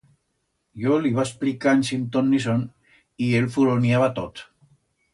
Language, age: Aragonese, 60-69